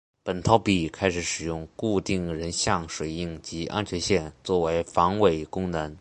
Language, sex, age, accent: Chinese, male, under 19, 出生地：浙江省